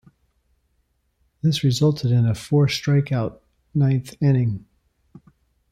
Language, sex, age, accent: English, male, 40-49, United States English